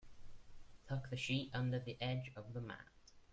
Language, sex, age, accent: English, male, under 19, England English